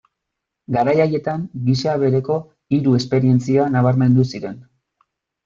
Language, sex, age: Basque, male, 30-39